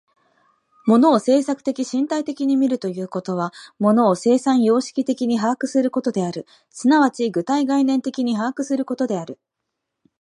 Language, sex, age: Japanese, female, 19-29